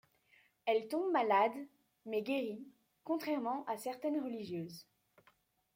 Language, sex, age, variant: French, female, under 19, Français de métropole